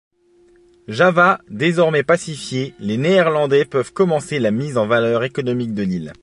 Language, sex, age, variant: French, male, 30-39, Français de métropole